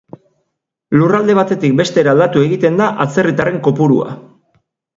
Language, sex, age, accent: Basque, male, 40-49, Erdialdekoa edo Nafarra (Gipuzkoa, Nafarroa)